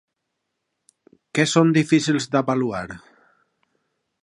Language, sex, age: Catalan, male, 30-39